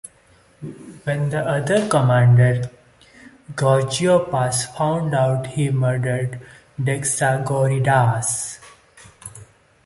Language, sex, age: English, male, 19-29